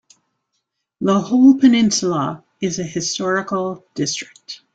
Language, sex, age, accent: English, female, 60-69, United States English